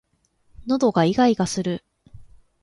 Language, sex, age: Japanese, female, 19-29